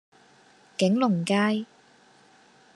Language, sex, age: Cantonese, female, 19-29